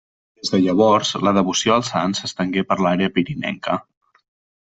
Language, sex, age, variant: Catalan, male, 30-39, Central